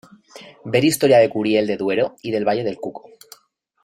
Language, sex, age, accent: Spanish, male, 19-29, España: Centro-Sur peninsular (Madrid, Toledo, Castilla-La Mancha)